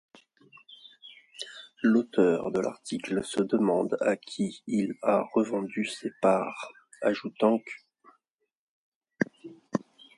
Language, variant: French, Français de métropole